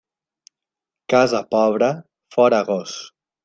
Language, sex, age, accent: Catalan, male, 19-29, valencià